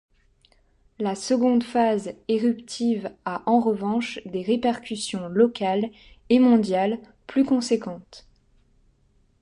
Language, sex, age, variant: French, female, 19-29, Français de métropole